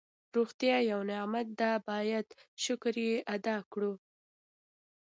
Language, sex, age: Pashto, female, 30-39